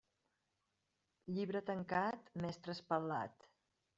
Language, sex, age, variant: Catalan, female, 30-39, Central